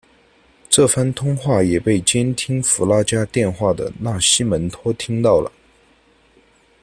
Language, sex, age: Chinese, male, 19-29